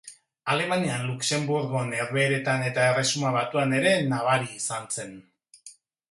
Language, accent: Basque, Erdialdekoa edo Nafarra (Gipuzkoa, Nafarroa)